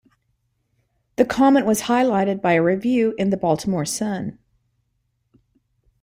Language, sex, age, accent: English, female, 50-59, United States English